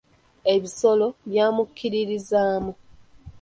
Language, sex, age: Ganda, female, 19-29